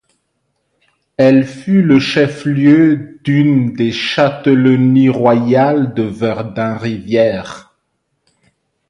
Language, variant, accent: French, Français d'Afrique subsaharienne et des îles africaines, Français de Madagascar